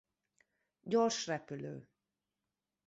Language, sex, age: Hungarian, female, 30-39